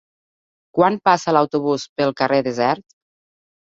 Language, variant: Catalan, Nord-Occidental